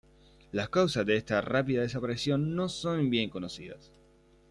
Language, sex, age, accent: Spanish, male, under 19, Rioplatense: Argentina, Uruguay, este de Bolivia, Paraguay